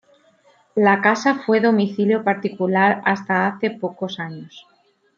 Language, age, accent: Spanish, 40-49, España: Centro-Sur peninsular (Madrid, Toledo, Castilla-La Mancha)